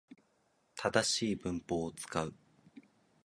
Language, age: Japanese, 19-29